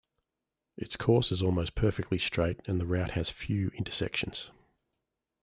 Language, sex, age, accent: English, male, 40-49, Australian English